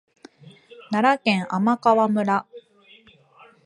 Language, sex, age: Japanese, female, 30-39